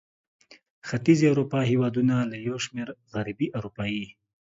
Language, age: Pashto, 19-29